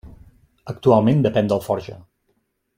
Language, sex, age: Catalan, male, 40-49